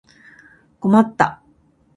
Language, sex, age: Japanese, female, 50-59